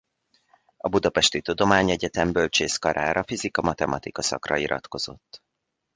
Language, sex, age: Hungarian, male, 40-49